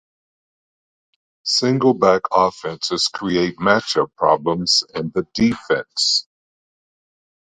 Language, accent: English, United States English